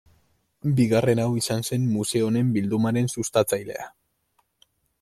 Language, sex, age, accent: Basque, male, 19-29, Mendebalekoa (Araba, Bizkaia, Gipuzkoako mendebaleko herri batzuk)